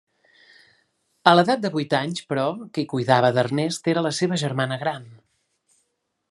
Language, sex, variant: Catalan, male, Central